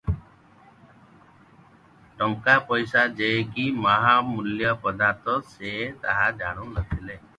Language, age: Odia, 50-59